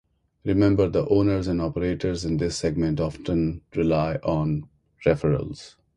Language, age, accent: English, 50-59, India and South Asia (India, Pakistan, Sri Lanka)